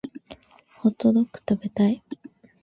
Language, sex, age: Japanese, female, 19-29